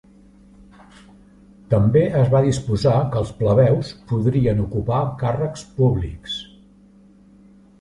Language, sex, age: Catalan, male, 60-69